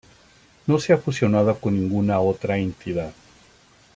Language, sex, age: Spanish, male, 50-59